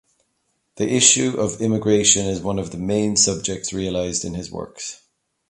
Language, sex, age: English, male, 40-49